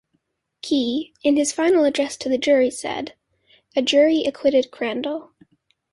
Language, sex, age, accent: English, female, under 19, United States English